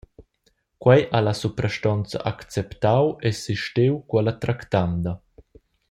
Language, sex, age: Romansh, male, 19-29